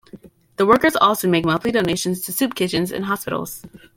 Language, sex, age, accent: English, female, under 19, United States English